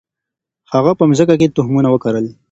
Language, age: Pashto, 19-29